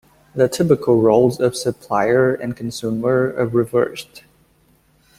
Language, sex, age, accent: English, male, 19-29, United States English